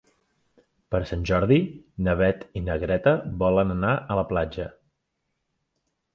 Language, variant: Catalan, Central